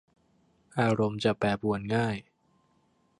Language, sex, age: Thai, male, under 19